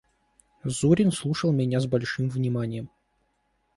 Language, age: Russian, 19-29